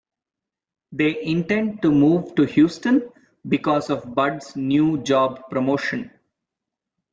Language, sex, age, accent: English, male, 19-29, India and South Asia (India, Pakistan, Sri Lanka)